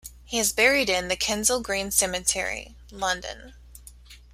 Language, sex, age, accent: English, female, 30-39, United States English